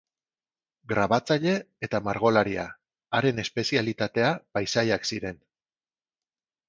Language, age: Basque, 90+